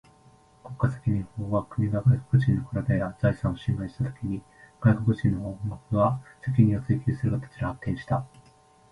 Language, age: Japanese, 19-29